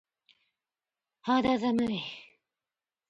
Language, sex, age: Japanese, female, 40-49